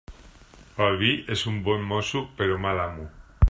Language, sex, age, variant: Catalan, male, 50-59, Central